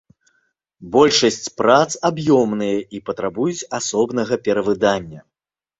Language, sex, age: Belarusian, male, 30-39